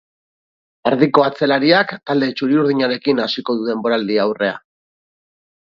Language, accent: Basque, Erdialdekoa edo Nafarra (Gipuzkoa, Nafarroa)